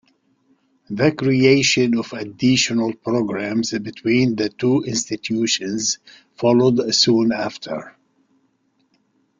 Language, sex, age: English, male, 60-69